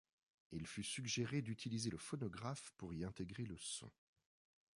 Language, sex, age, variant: French, male, 40-49, Français de métropole